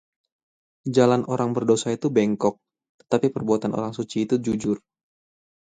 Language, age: Indonesian, 19-29